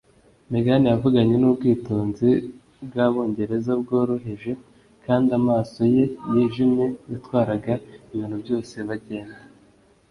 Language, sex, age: Kinyarwanda, male, 19-29